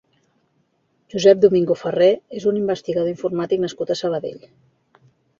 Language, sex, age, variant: Catalan, female, 40-49, Central